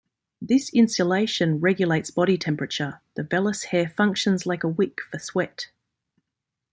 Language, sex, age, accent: English, female, 40-49, Australian English